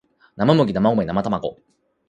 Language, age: Japanese, 30-39